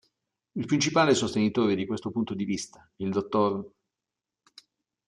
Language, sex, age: Italian, male, 50-59